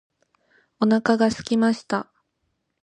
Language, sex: Japanese, female